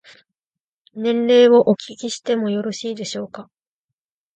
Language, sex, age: Japanese, female, 19-29